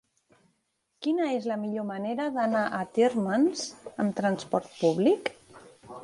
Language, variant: Catalan, Central